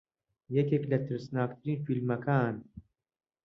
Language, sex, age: Central Kurdish, male, 30-39